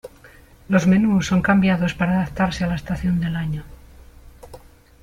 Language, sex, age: Spanish, female, 50-59